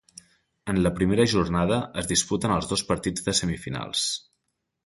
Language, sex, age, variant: Catalan, male, 19-29, Central